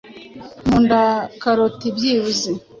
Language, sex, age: Kinyarwanda, female, 50-59